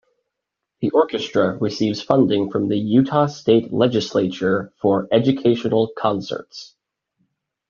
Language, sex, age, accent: English, male, 19-29, United States English